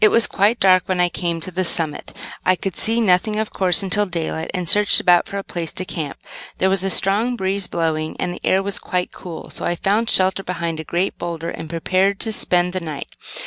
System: none